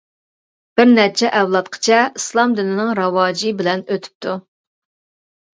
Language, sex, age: Uyghur, female, 40-49